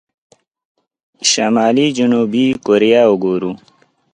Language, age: Pashto, 19-29